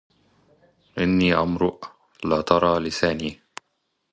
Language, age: Arabic, 30-39